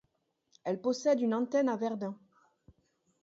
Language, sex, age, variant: French, female, 40-49, Français de métropole